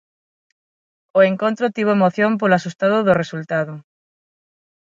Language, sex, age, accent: Galician, female, 30-39, Normativo (estándar); Neofalante